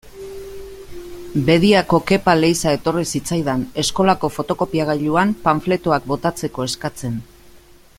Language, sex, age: Basque, female, 50-59